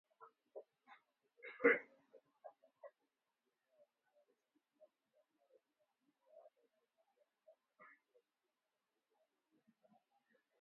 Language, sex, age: Swahili, male, 19-29